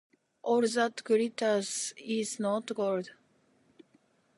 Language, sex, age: Japanese, female, 19-29